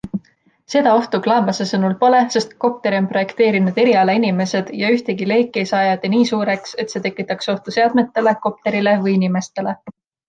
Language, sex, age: Estonian, female, 19-29